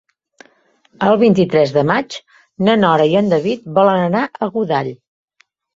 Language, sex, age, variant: Catalan, female, 30-39, Central